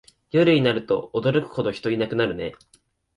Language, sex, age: Japanese, male, 19-29